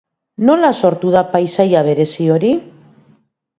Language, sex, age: Basque, female, 50-59